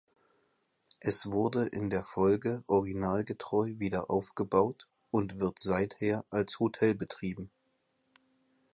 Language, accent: German, Deutschland Deutsch; Hochdeutsch